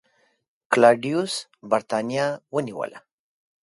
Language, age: Pashto, 40-49